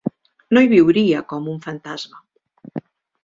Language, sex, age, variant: Catalan, female, 60-69, Central